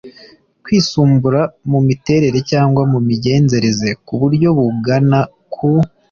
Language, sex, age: Kinyarwanda, male, 19-29